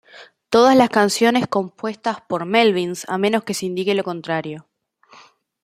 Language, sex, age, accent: Spanish, female, under 19, Rioplatense: Argentina, Uruguay, este de Bolivia, Paraguay